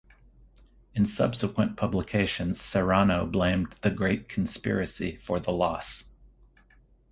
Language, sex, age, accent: English, male, 50-59, United States English